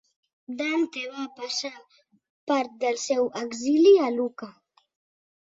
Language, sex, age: Catalan, female, 30-39